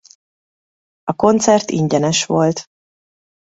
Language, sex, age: Hungarian, female, 30-39